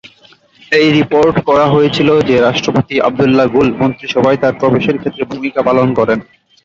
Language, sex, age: Bengali, male, 30-39